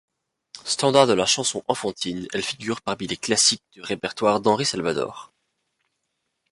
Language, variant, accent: French, Français d'Europe, Français de Belgique